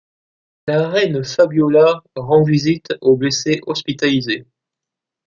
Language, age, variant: French, 19-29, Français de métropole